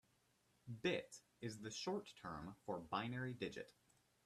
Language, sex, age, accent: English, male, 19-29, United States English